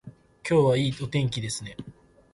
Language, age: Japanese, 19-29